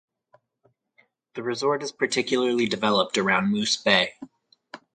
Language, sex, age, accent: English, male, 30-39, United States English